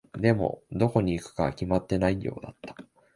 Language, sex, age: Japanese, male, 19-29